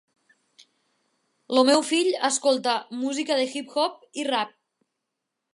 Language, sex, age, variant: Catalan, female, 19-29, Nord-Occidental